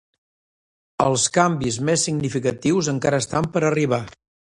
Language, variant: Catalan, Central